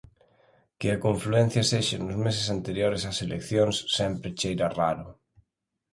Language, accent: Galician, Normativo (estándar)